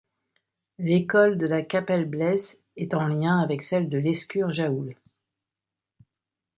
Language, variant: French, Français de métropole